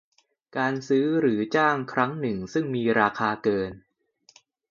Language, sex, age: Thai, male, 19-29